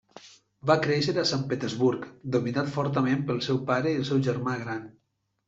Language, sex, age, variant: Catalan, male, 30-39, Septentrional